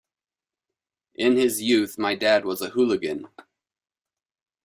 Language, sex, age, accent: English, male, 30-39, United States English